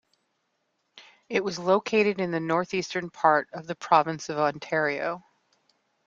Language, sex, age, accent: English, female, 50-59, United States English